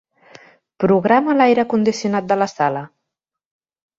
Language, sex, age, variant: Catalan, female, 30-39, Central